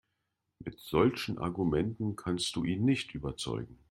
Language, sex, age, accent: German, male, 50-59, Deutschland Deutsch